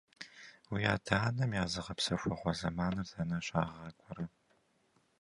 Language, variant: Kabardian, Адыгэбзэ (Къэбэрдей, Кирил, псоми зэдай)